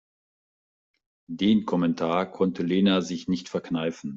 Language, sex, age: German, male, 50-59